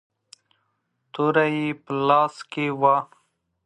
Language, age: Pashto, 30-39